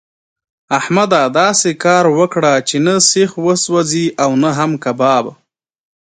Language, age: Pashto, 19-29